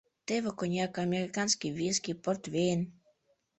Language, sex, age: Mari, female, under 19